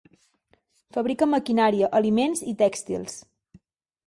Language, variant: Catalan, Central